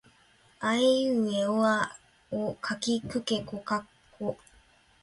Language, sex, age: Japanese, female, 19-29